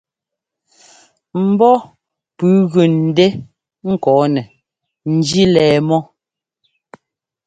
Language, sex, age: Ngomba, female, 40-49